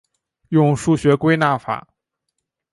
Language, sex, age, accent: Chinese, male, 19-29, 出生地：天津市